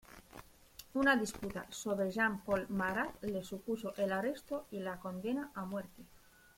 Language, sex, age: Spanish, female, 30-39